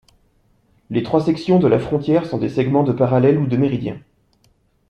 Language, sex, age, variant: French, male, 30-39, Français de métropole